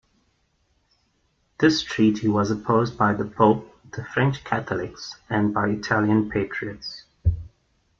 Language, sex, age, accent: English, male, 19-29, Southern African (South Africa, Zimbabwe, Namibia)